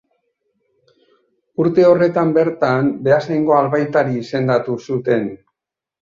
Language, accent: Basque, Mendebalekoa (Araba, Bizkaia, Gipuzkoako mendebaleko herri batzuk)